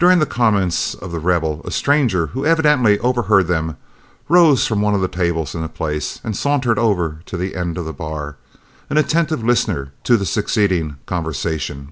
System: none